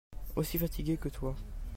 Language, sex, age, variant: French, male, under 19, Français de métropole